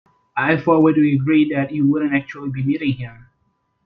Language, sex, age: English, male, 19-29